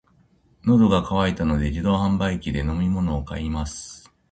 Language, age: Japanese, 40-49